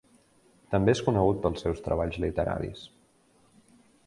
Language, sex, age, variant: Catalan, male, 19-29, Septentrional